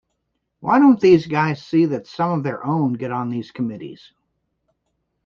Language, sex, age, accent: English, male, 70-79, United States English